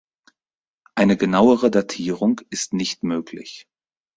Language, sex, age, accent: German, male, 30-39, Deutschland Deutsch